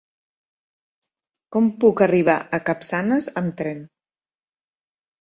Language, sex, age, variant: Catalan, female, 40-49, Central